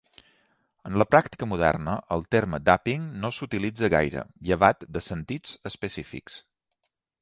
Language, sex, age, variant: Catalan, male, 40-49, Balear